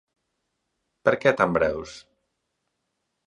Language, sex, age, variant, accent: Catalan, male, 40-49, Nord-Occidental, Ebrenc